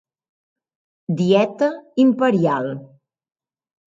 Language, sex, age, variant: Catalan, female, 40-49, Central